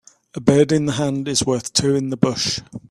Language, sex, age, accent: English, male, 40-49, England English